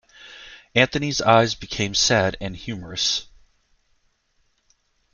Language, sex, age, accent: English, male, 30-39, United States English